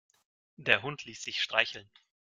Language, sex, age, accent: German, male, 19-29, Russisch Deutsch